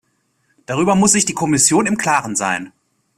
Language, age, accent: German, 19-29, Deutschland Deutsch